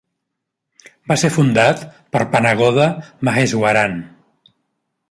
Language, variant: Catalan, Central